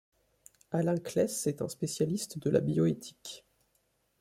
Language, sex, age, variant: French, male, 19-29, Français de métropole